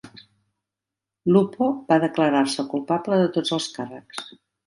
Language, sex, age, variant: Catalan, female, 60-69, Central